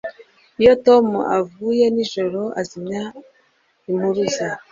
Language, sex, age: Kinyarwanda, female, 30-39